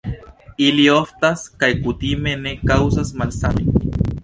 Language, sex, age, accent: Esperanto, male, 19-29, Internacia